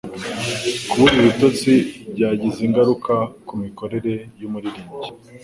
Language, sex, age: Kinyarwanda, male, 19-29